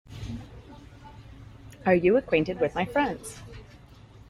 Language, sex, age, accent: English, female, 19-29, Canadian English